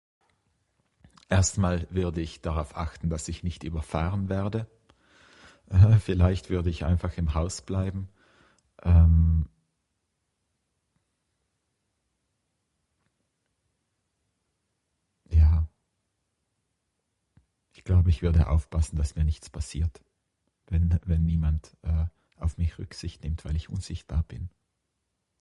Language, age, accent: German, 40-49, Österreichisches Deutsch